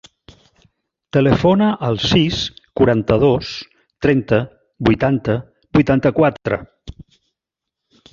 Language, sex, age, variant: Catalan, male, 60-69, Central